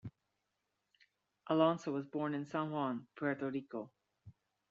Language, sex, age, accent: English, female, 40-49, Irish English